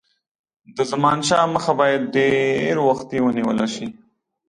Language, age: Pashto, 19-29